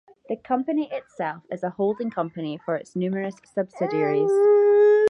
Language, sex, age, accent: English, female, 19-29, Scottish English